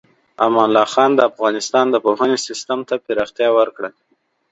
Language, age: Pashto, 30-39